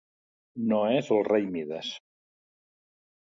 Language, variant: Catalan, Central